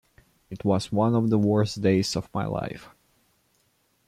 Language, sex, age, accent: English, male, 19-29, England English